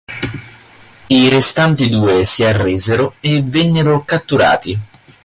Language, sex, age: Italian, male, 19-29